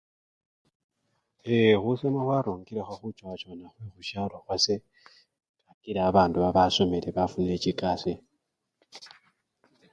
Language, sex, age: Luyia, male, 19-29